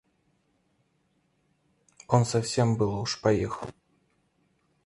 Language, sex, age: Russian, male, 19-29